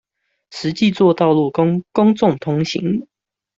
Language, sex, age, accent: Chinese, male, 19-29, 出生地：新北市